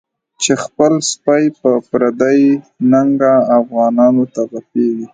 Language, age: Pashto, 19-29